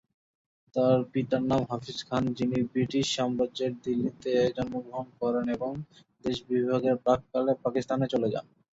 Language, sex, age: Bengali, male, 19-29